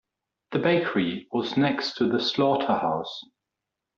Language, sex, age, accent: English, male, 19-29, England English